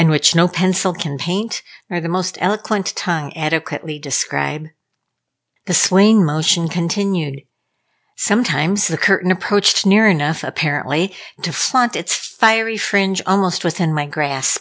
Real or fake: real